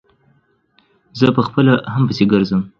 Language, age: Pashto, under 19